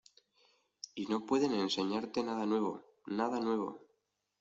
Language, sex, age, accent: Spanish, male, 19-29, España: Norte peninsular (Asturias, Castilla y León, Cantabria, País Vasco, Navarra, Aragón, La Rioja, Guadalajara, Cuenca)